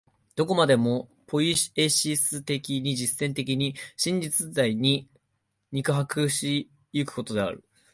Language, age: Japanese, 19-29